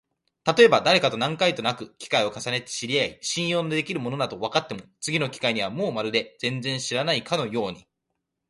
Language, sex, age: Japanese, male, 19-29